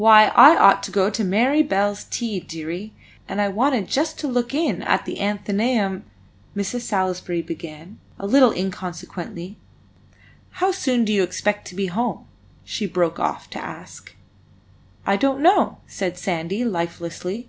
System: none